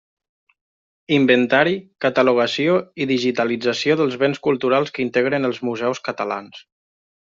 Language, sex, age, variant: Catalan, male, 19-29, Nord-Occidental